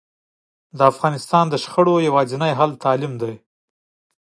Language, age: Pashto, 40-49